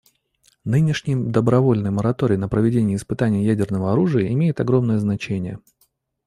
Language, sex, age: Russian, male, 30-39